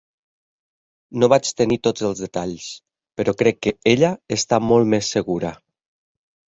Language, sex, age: Catalan, male, 40-49